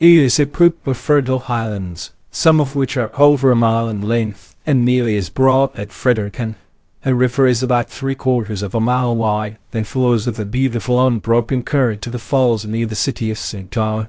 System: TTS, VITS